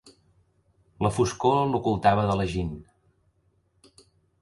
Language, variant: Catalan, Central